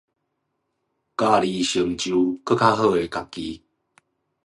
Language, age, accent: Chinese, 30-39, 出生地：臺南市